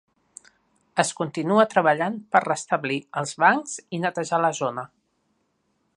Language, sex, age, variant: Catalan, female, 50-59, Nord-Occidental